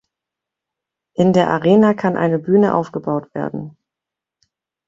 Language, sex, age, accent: German, female, 30-39, Deutschland Deutsch